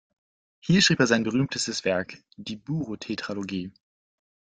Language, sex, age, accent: German, male, 19-29, Deutschland Deutsch